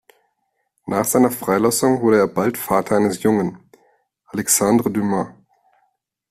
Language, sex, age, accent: German, male, 30-39, Deutschland Deutsch